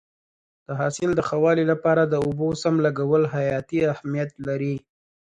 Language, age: Pashto, 30-39